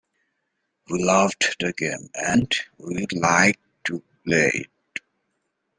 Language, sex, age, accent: English, male, 19-29, United States English